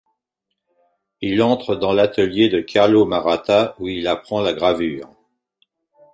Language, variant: French, Français de métropole